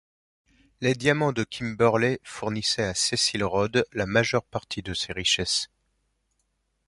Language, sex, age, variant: French, male, 30-39, Français de métropole